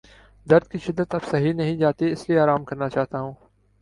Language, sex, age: Urdu, male, 19-29